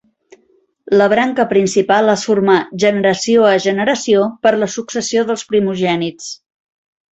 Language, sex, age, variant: Catalan, female, 40-49, Central